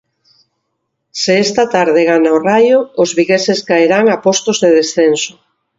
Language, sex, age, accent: Galician, female, 50-59, Oriental (común en zona oriental)